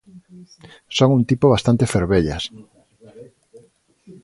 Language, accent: Galician, Atlántico (seseo e gheada)